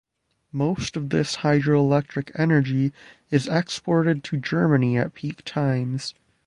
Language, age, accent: English, 19-29, United States English